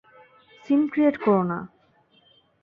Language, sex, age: Bengali, female, 19-29